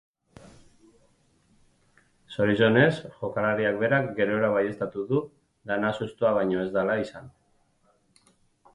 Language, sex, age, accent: Basque, male, 40-49, Mendebalekoa (Araba, Bizkaia, Gipuzkoako mendebaleko herri batzuk)